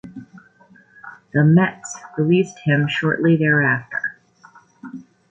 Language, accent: English, United States English